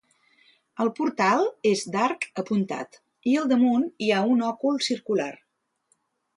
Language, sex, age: Catalan, female, 60-69